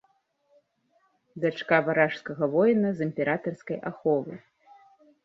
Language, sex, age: Belarusian, female, 40-49